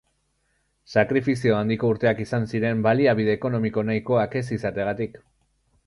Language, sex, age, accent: Basque, male, 30-39, Erdialdekoa edo Nafarra (Gipuzkoa, Nafarroa)